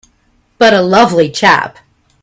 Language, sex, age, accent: English, female, 50-59, United States English